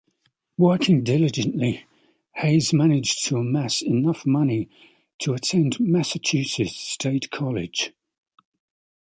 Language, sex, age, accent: English, male, 40-49, England English